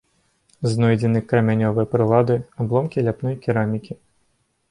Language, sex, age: Belarusian, male, under 19